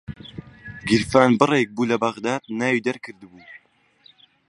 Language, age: Central Kurdish, 19-29